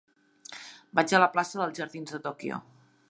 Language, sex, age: Catalan, female, 40-49